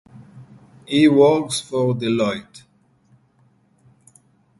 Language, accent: English, United States English